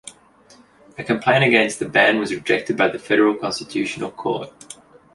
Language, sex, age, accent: English, male, 19-29, Australian English